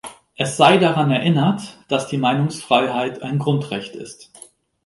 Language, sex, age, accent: German, male, 30-39, Deutschland Deutsch